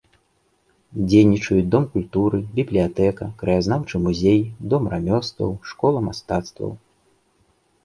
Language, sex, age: Belarusian, male, 30-39